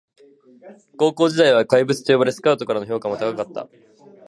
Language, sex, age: Japanese, male, 19-29